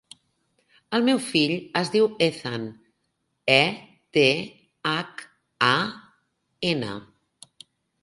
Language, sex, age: Catalan, female, 50-59